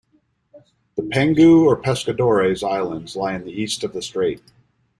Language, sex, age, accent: English, male, 40-49, United States English